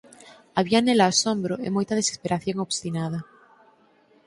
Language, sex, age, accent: Galician, female, under 19, Normativo (estándar)